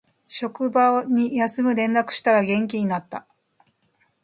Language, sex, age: Japanese, female, 50-59